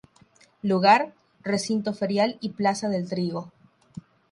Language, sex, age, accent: Spanish, female, 19-29, Rioplatense: Argentina, Uruguay, este de Bolivia, Paraguay